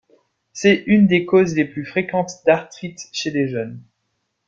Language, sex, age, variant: French, male, 19-29, Français de métropole